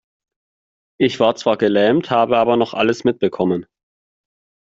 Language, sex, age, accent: German, male, 19-29, Deutschland Deutsch